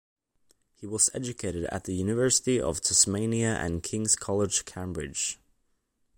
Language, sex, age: English, male, under 19